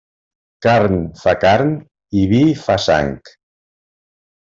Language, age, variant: Catalan, 50-59, Central